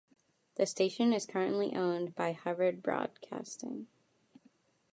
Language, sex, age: English, female, under 19